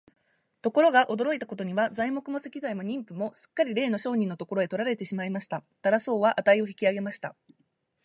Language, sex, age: Japanese, female, 19-29